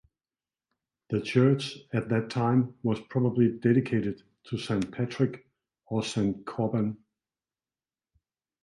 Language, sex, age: English, male, 60-69